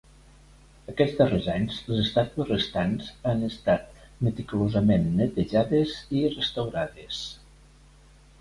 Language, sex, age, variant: Catalan, male, 60-69, Nord-Occidental